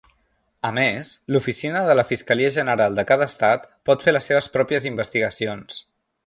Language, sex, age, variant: Catalan, male, 19-29, Central